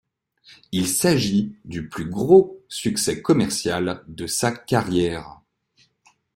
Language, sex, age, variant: French, male, 30-39, Français de métropole